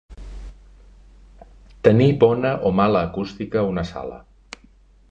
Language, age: Catalan, 40-49